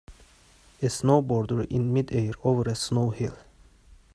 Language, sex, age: English, male, 19-29